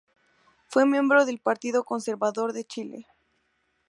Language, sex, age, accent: Spanish, female, 19-29, México